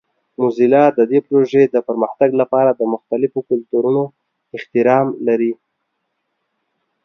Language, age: Pashto, 30-39